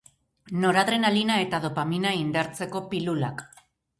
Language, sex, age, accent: Basque, female, 40-49, Erdialdekoa edo Nafarra (Gipuzkoa, Nafarroa)